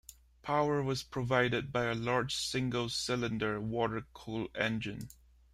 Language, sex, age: English, male, 30-39